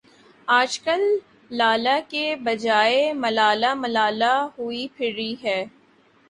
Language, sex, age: Urdu, female, 19-29